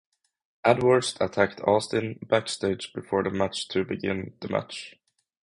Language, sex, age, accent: English, male, 19-29, United States English; England English